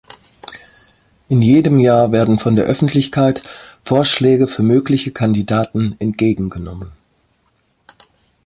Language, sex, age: German, female, 50-59